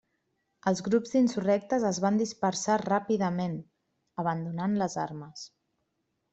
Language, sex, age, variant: Catalan, female, 40-49, Central